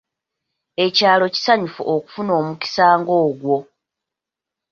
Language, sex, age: Ganda, female, 19-29